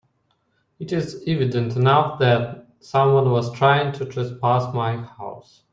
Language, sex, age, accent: English, male, 30-39, United States English